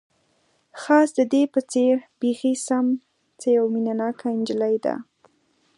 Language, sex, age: Pashto, female, 19-29